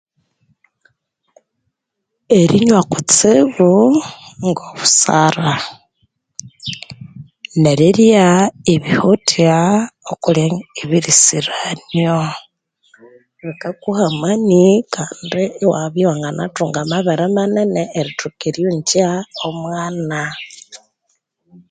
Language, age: Konzo, 19-29